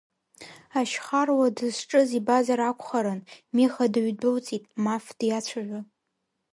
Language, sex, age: Abkhazian, female, 19-29